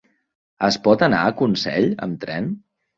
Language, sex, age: Catalan, male, 19-29